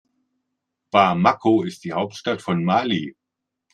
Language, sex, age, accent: German, male, 50-59, Deutschland Deutsch